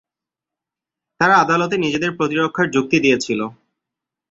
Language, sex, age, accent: Bengali, male, 19-29, Bangladeshi